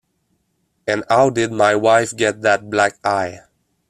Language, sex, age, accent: English, male, 19-29, Canadian English